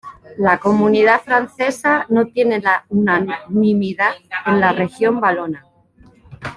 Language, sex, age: Spanish, female, 50-59